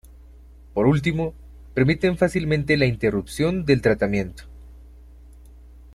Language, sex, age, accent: Spanish, male, 30-39, Andino-Pacífico: Colombia, Perú, Ecuador, oeste de Bolivia y Venezuela andina